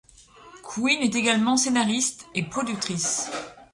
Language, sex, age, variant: French, female, 30-39, Français de métropole